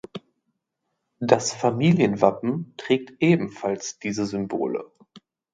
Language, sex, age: German, male, 30-39